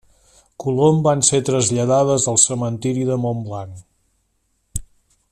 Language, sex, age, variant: Catalan, male, 50-59, Central